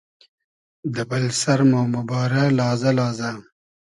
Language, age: Hazaragi, 19-29